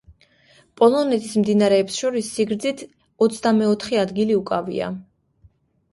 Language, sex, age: Georgian, female, 19-29